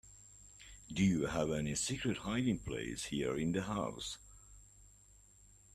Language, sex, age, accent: English, male, 40-49, United States English